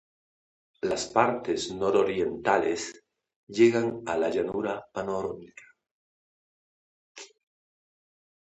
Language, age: Spanish, 60-69